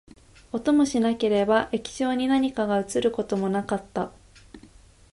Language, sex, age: Japanese, female, 19-29